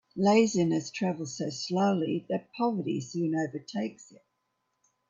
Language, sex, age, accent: English, female, 70-79, Australian English